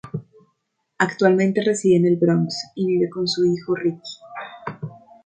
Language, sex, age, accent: Spanish, female, 40-49, Andino-Pacífico: Colombia, Perú, Ecuador, oeste de Bolivia y Venezuela andina